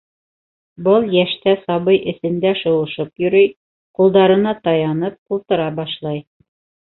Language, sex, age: Bashkir, female, 40-49